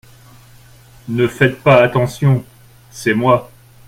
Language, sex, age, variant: French, male, 40-49, Français de métropole